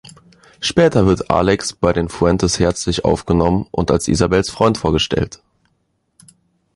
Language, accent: German, Deutschland Deutsch